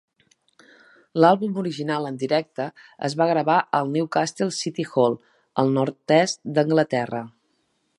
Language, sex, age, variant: Catalan, female, 40-49, Central